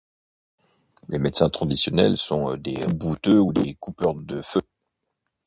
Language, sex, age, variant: French, male, 50-59, Français de métropole